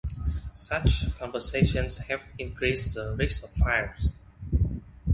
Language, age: English, 19-29